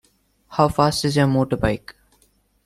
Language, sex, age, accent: English, male, under 19, India and South Asia (India, Pakistan, Sri Lanka)